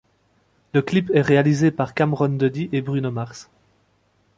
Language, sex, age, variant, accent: French, male, 19-29, Français d'Europe, Français de Belgique